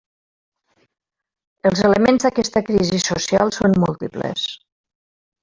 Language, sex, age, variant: Catalan, female, 60-69, Central